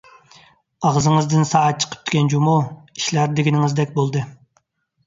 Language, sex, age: Uyghur, male, 30-39